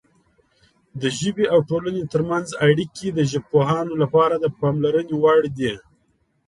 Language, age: Pashto, 30-39